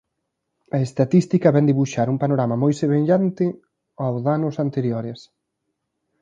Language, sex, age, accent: Galician, male, 19-29, Atlántico (seseo e gheada)